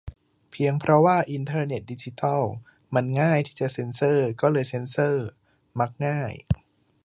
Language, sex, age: Thai, male, 19-29